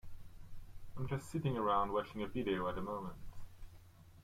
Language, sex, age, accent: English, male, 30-39, England English